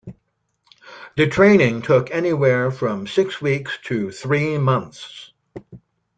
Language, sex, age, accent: English, male, 60-69, United States English